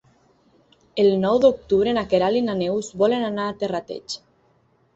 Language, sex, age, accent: Catalan, female, 19-29, Lleidatà